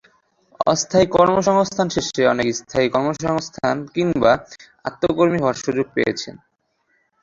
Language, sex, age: Bengali, male, 19-29